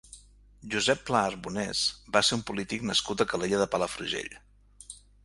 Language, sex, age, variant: Catalan, male, 50-59, Central